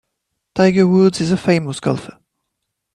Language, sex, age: English, male, 19-29